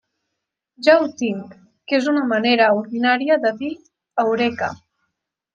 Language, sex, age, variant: Catalan, female, under 19, Central